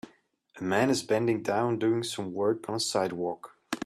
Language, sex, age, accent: English, male, 19-29, United States English